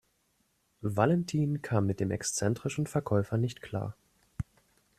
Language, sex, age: German, male, 19-29